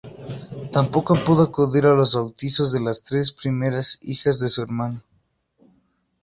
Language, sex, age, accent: Spanish, male, 19-29, México